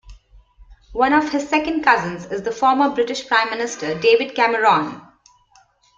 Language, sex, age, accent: English, female, 40-49, India and South Asia (India, Pakistan, Sri Lanka)